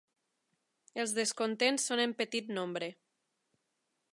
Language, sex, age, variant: Catalan, female, 30-39, Nord-Occidental